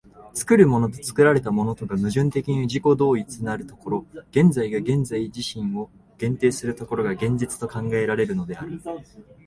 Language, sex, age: Japanese, male, 19-29